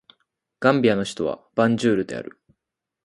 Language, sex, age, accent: Japanese, male, 19-29, 標準